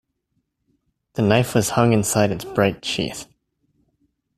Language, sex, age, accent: English, male, 19-29, United States English